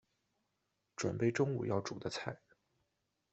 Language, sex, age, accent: Chinese, male, 19-29, 出生地：辽宁省